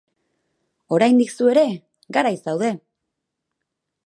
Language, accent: Basque, Erdialdekoa edo Nafarra (Gipuzkoa, Nafarroa)